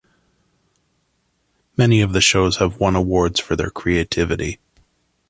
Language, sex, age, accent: English, male, 40-49, United States English